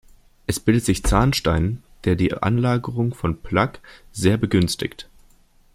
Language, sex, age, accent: German, male, 19-29, Deutschland Deutsch